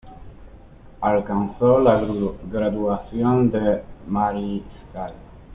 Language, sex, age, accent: Spanish, male, 30-39, España: Norte peninsular (Asturias, Castilla y León, Cantabria, País Vasco, Navarra, Aragón, La Rioja, Guadalajara, Cuenca)